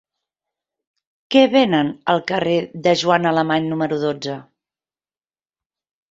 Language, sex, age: Catalan, female, 40-49